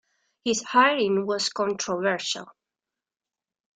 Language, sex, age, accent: English, female, 19-29, England English